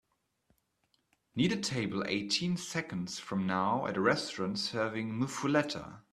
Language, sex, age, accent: English, male, 19-29, England English